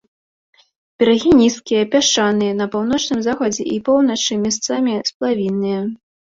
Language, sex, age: Belarusian, female, 30-39